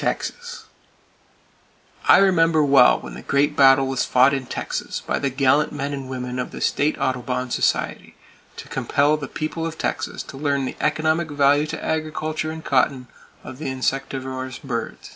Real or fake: real